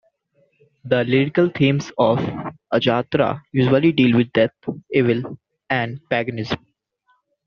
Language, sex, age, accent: English, male, under 19, United States English